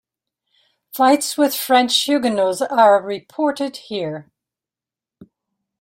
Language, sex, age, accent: English, female, 70-79, United States English